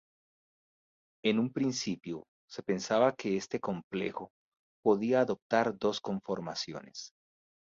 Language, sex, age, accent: Spanish, male, 50-59, Andino-Pacífico: Colombia, Perú, Ecuador, oeste de Bolivia y Venezuela andina